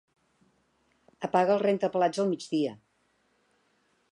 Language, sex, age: Catalan, female, 60-69